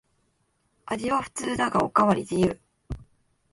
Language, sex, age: Japanese, female, 19-29